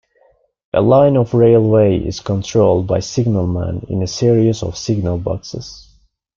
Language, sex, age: English, male, 19-29